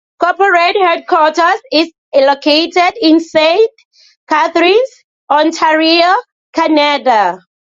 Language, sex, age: English, female, 19-29